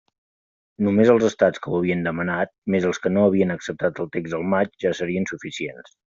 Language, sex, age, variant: Catalan, male, 30-39, Central